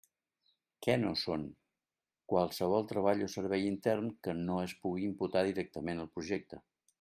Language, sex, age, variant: Catalan, male, 60-69, Central